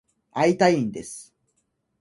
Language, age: Japanese, 19-29